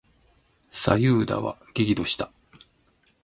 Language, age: Japanese, 50-59